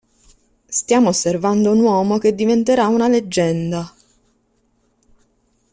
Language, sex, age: Italian, female, 30-39